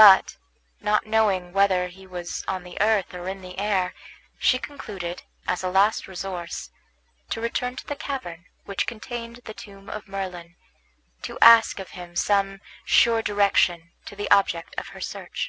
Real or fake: real